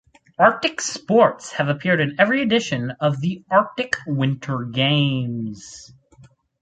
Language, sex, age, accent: English, male, under 19, United States English